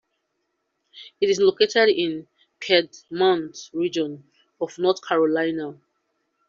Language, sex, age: English, female, 30-39